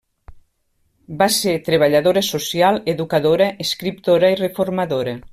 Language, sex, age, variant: Catalan, female, 50-59, Nord-Occidental